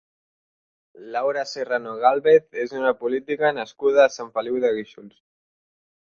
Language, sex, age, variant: Catalan, male, 60-69, Central